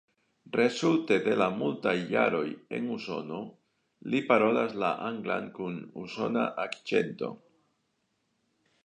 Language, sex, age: Esperanto, male, 60-69